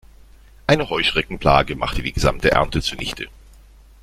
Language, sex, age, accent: German, male, 40-49, Deutschland Deutsch